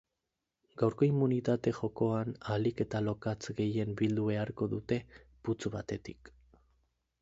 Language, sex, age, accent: Basque, male, 19-29, Mendebalekoa (Araba, Bizkaia, Gipuzkoako mendebaleko herri batzuk)